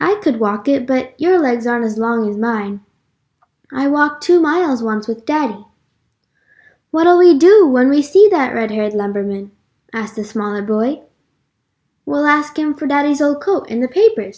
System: none